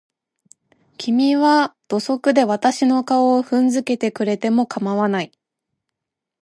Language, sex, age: Japanese, female, 19-29